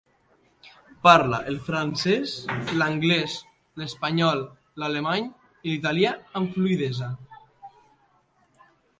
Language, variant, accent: Catalan, Nord-Occidental, nord-occidental